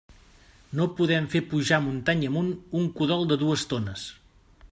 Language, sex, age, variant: Catalan, male, 50-59, Central